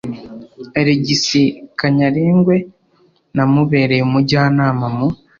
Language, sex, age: Kinyarwanda, male, under 19